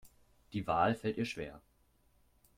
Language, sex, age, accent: German, male, under 19, Deutschland Deutsch